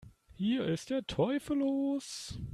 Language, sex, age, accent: German, male, 19-29, Deutschland Deutsch